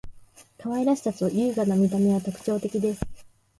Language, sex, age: Japanese, female, 19-29